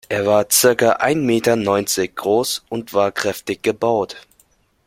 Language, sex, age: German, male, 19-29